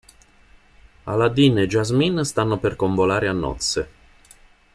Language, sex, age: Italian, male, 50-59